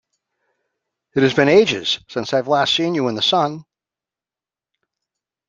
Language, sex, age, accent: English, male, 70-79, United States English